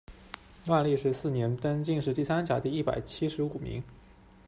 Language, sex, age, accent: Chinese, male, 19-29, 出生地：浙江省